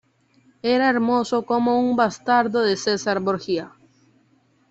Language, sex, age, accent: Spanish, male, under 19, Caribe: Cuba, Venezuela, Puerto Rico, República Dominicana, Panamá, Colombia caribeña, México caribeño, Costa del golfo de México